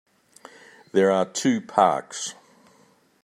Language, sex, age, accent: English, male, 70-79, Australian English